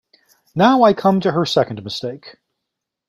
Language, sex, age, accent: English, male, 40-49, United States English